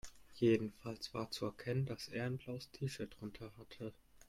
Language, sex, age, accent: German, male, under 19, Deutschland Deutsch